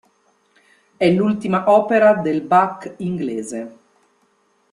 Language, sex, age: Italian, female, 50-59